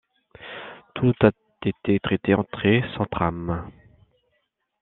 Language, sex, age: French, male, 30-39